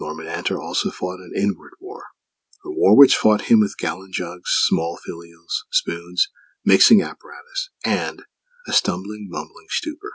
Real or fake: real